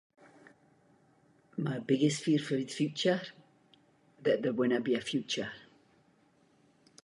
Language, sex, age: Scots, female, 50-59